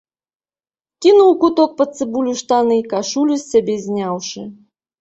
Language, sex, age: Belarusian, female, 30-39